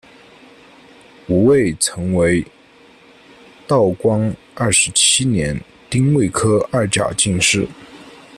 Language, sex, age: Chinese, male, 19-29